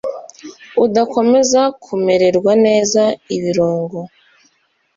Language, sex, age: Kinyarwanda, female, 19-29